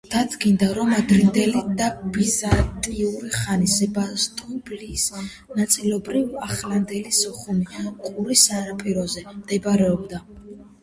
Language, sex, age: Georgian, female, under 19